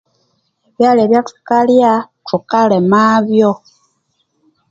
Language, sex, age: Konzo, female, 30-39